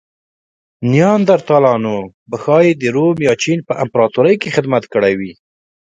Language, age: Pashto, 19-29